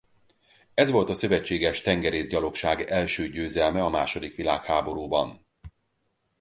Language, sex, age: Hungarian, male, 40-49